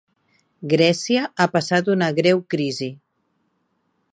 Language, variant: Catalan, Central